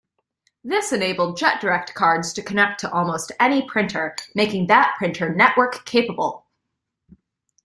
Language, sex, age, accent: English, female, 19-29, United States English